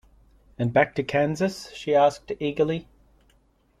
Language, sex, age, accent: English, male, 40-49, Australian English